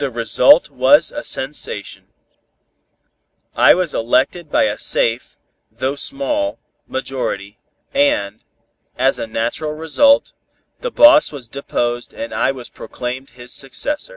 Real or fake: real